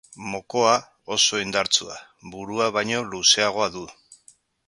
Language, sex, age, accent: Basque, male, 50-59, Mendebalekoa (Araba, Bizkaia, Gipuzkoako mendebaleko herri batzuk)